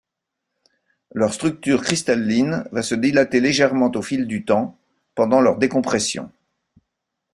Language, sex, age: French, male, 60-69